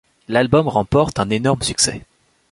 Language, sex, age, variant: French, male, 19-29, Français de métropole